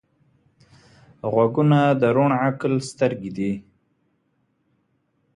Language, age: Pashto, 30-39